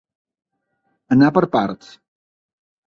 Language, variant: Catalan, Balear